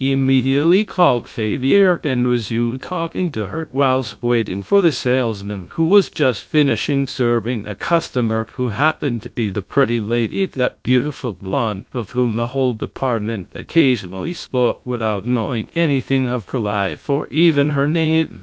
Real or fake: fake